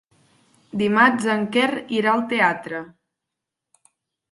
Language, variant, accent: Catalan, Central, tarragoní